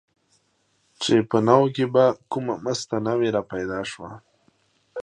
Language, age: Pashto, 30-39